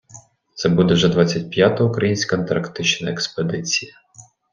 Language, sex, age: Ukrainian, male, 30-39